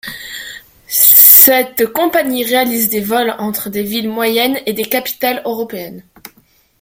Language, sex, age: French, female, 19-29